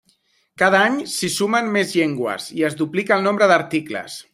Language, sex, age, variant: Catalan, male, 30-39, Central